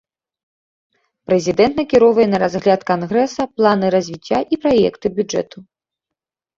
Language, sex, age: Belarusian, female, 19-29